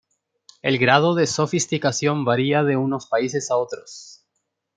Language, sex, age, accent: Spanish, male, 19-29, Rioplatense: Argentina, Uruguay, este de Bolivia, Paraguay